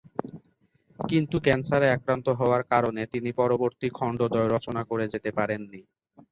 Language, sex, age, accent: Bengali, male, 19-29, Native; শুদ্ধ